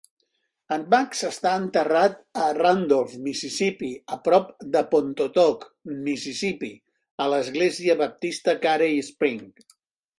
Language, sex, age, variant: Catalan, male, 60-69, Central